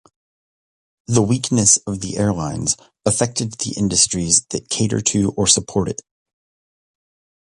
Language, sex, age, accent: English, male, 30-39, United States English